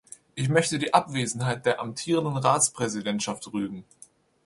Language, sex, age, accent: German, male, 19-29, Deutschland Deutsch